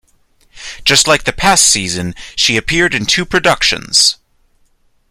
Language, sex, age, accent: English, male, 19-29, United States English